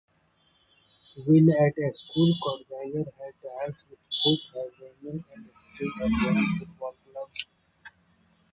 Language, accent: English, India and South Asia (India, Pakistan, Sri Lanka)